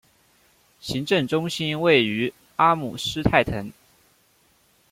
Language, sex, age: Chinese, male, 19-29